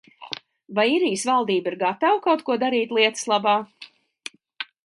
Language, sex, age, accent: Latvian, female, 50-59, Rigas